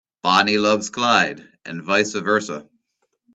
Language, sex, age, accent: English, male, 40-49, United States English